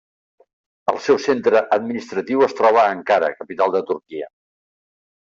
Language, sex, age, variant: Catalan, male, 70-79, Central